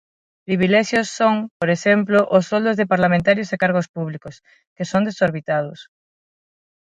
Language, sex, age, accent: Galician, female, 30-39, Normativo (estándar); Neofalante